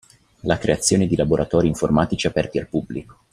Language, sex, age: Italian, male, 30-39